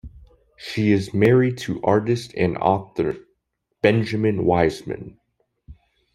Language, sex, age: English, male, under 19